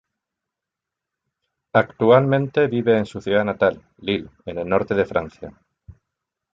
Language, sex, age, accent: Spanish, male, 40-49, España: Sur peninsular (Andalucia, Extremadura, Murcia)